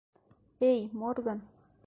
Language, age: Bashkir, 19-29